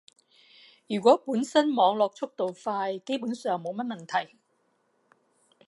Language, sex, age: Cantonese, female, 60-69